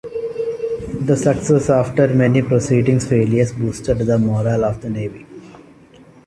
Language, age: English, 19-29